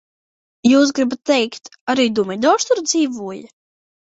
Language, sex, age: Latvian, female, under 19